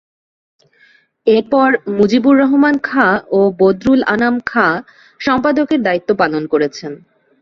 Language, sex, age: Bengali, female, 30-39